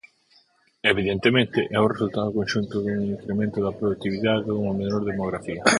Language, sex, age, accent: Galician, male, 30-39, Central (gheada)